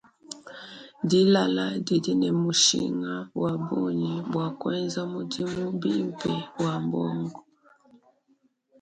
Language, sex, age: Luba-Lulua, female, 30-39